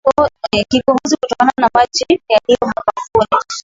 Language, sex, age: Swahili, female, 19-29